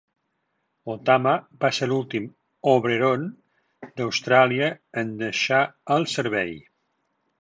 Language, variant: Catalan, Central